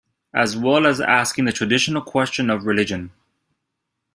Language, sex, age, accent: English, male, 30-39, United States English